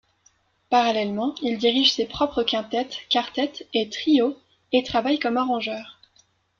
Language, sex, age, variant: French, female, 19-29, Français de métropole